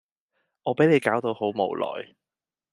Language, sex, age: Cantonese, male, 19-29